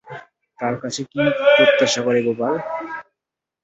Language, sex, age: Bengali, male, 19-29